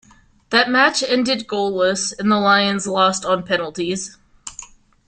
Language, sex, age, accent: English, female, 19-29, United States English